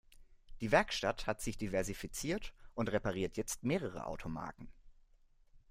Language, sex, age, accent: German, male, 19-29, Deutschland Deutsch